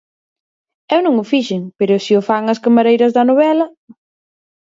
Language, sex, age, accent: Galician, female, 30-39, Central (gheada)